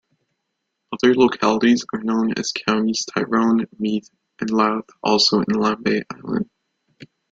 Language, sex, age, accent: English, male, 19-29, United States English